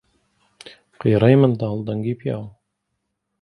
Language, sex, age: Central Kurdish, male, 19-29